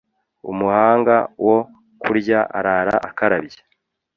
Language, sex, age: Kinyarwanda, male, 30-39